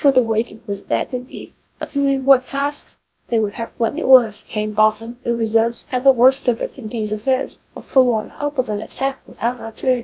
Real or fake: fake